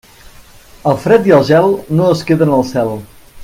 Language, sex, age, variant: Catalan, male, 30-39, Central